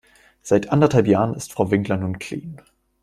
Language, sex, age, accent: German, male, 19-29, Deutschland Deutsch